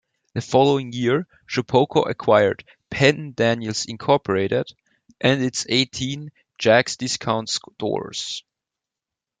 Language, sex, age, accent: English, male, 19-29, United States English